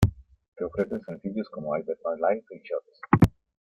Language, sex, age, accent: Spanish, male, 50-59, América central